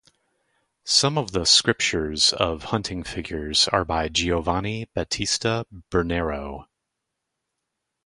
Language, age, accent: English, 30-39, United States English